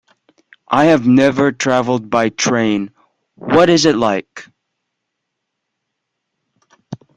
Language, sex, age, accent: English, male, 19-29, United States English